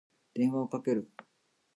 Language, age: Japanese, 40-49